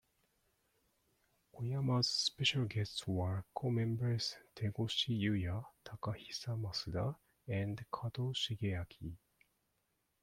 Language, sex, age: English, male, 40-49